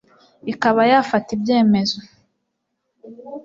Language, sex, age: Kinyarwanda, female, 19-29